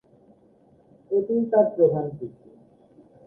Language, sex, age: Bengali, male, 19-29